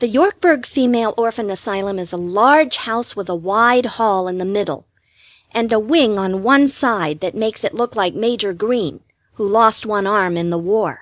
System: none